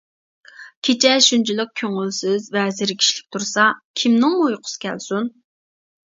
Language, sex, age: Uyghur, female, 19-29